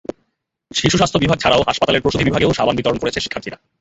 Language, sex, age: Bengali, male, 19-29